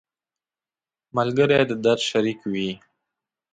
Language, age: Pashto, 19-29